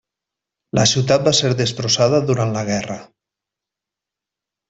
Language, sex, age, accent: Catalan, male, 30-39, valencià